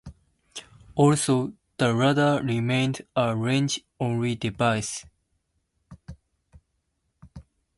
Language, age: English, 19-29